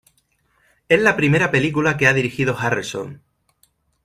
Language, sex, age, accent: Spanish, male, 30-39, España: Sur peninsular (Andalucia, Extremadura, Murcia)